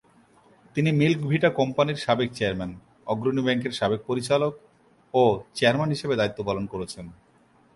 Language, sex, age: Bengali, male, 30-39